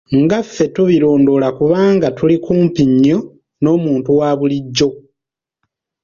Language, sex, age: Ganda, male, under 19